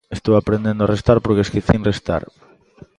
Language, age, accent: Galician, 30-39, Normativo (estándar)